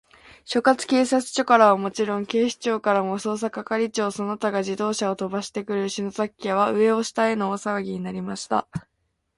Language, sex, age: Japanese, female, 19-29